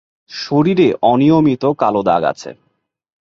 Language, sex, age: Bengali, male, 19-29